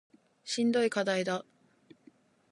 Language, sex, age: Japanese, female, 19-29